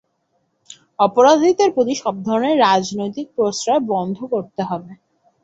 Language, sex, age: Bengali, female, 19-29